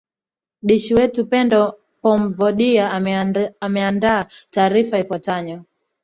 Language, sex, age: Swahili, female, 19-29